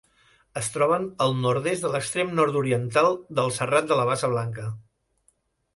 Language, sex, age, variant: Catalan, male, 50-59, Central